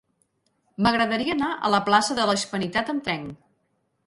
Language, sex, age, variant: Catalan, female, 40-49, Central